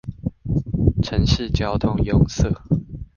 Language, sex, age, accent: Chinese, male, 19-29, 出生地：桃園市